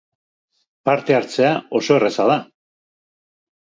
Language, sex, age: Basque, male, 60-69